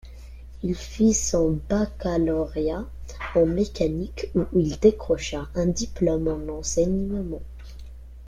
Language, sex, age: French, male, under 19